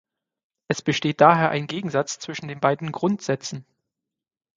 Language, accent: German, Deutschland Deutsch